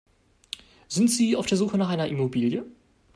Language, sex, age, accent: German, male, 19-29, Deutschland Deutsch